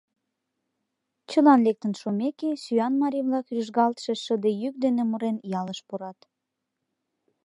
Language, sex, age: Mari, female, 19-29